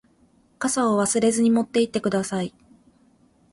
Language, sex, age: Japanese, female, 30-39